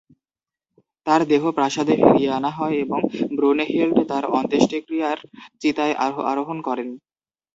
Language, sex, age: Bengali, male, 19-29